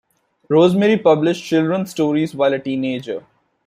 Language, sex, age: English, male, 19-29